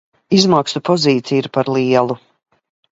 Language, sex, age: Latvian, female, 50-59